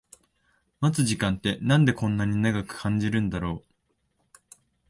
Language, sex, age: Japanese, male, 19-29